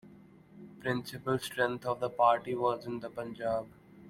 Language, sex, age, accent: English, male, under 19, India and South Asia (India, Pakistan, Sri Lanka)